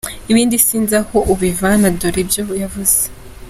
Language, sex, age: Kinyarwanda, female, under 19